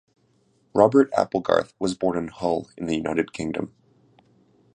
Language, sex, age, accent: English, male, 19-29, United States English